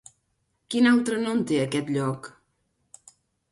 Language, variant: Catalan, Septentrional